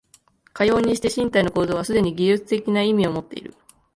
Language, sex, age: Japanese, female, 19-29